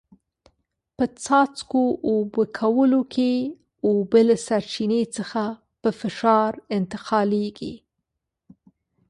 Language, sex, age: Pashto, female, 40-49